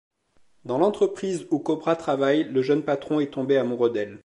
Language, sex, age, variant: French, male, 30-39, Français de métropole